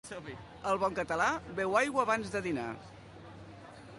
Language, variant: Catalan, Central